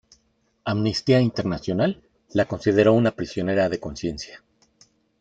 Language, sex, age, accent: Spanish, male, 50-59, México